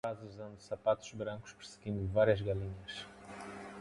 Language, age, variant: Portuguese, 40-49, Portuguese (Portugal)